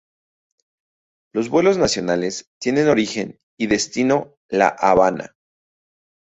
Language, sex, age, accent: Spanish, male, 19-29, México